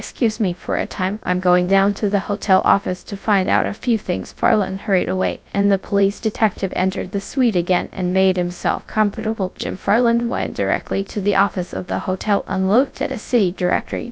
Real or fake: fake